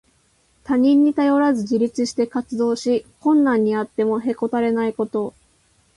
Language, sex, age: Japanese, female, 19-29